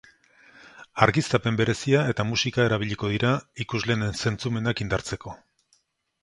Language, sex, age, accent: Basque, male, 60-69, Erdialdekoa edo Nafarra (Gipuzkoa, Nafarroa)